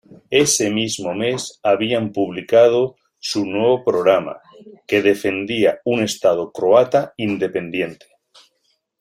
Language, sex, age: Spanish, male, 50-59